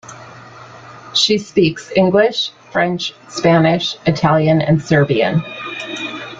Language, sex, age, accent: English, female, 50-59, United States English